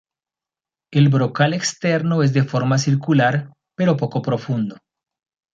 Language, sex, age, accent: Spanish, male, 50-59, Andino-Pacífico: Colombia, Perú, Ecuador, oeste de Bolivia y Venezuela andina